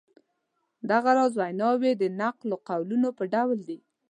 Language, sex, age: Pashto, female, 19-29